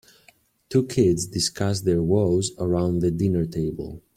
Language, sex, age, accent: English, male, 40-49, United States English